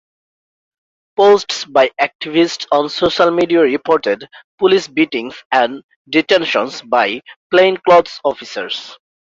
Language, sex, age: English, male, 19-29